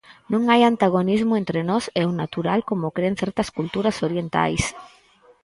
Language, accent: Galician, Normativo (estándar)